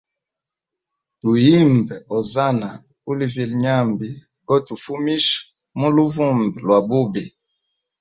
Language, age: Hemba, 19-29